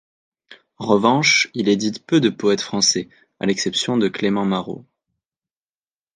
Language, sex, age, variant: French, male, 19-29, Français de métropole